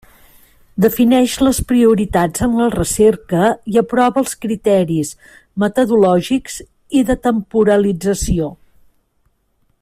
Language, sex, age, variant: Catalan, female, 50-59, Central